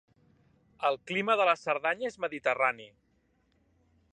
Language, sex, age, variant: Catalan, male, 40-49, Central